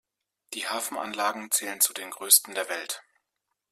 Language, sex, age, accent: German, male, 30-39, Deutschland Deutsch